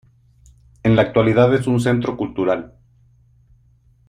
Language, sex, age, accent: Spanish, male, 40-49, México